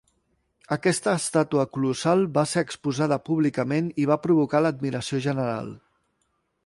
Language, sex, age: Catalan, male, 40-49